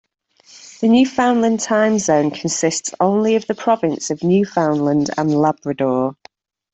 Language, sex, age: English, female, 40-49